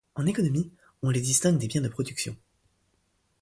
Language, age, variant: French, 19-29, Français de métropole